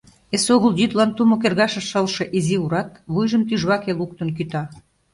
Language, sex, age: Mari, female, 50-59